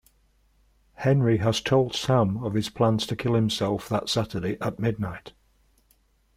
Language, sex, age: English, male, 60-69